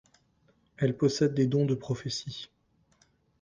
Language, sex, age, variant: French, male, 30-39, Français de métropole